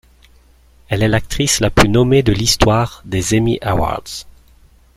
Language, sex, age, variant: French, male, 40-49, Français de métropole